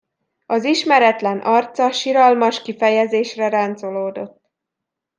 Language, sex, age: Hungarian, female, 19-29